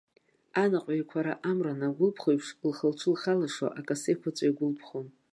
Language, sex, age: Abkhazian, female, 50-59